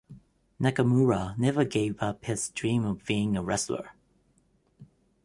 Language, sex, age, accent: English, male, 30-39, United States English